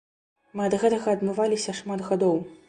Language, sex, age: Belarusian, female, 19-29